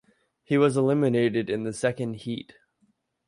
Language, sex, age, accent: English, male, 30-39, United States English